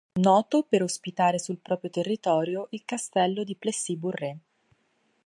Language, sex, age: Italian, female, 19-29